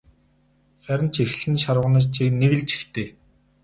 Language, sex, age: Mongolian, male, 19-29